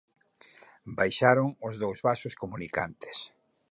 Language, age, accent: Galician, 50-59, Central (gheada)